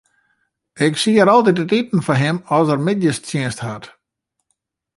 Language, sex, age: Western Frisian, male, 40-49